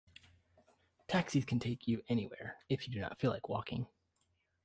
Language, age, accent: English, 30-39, United States English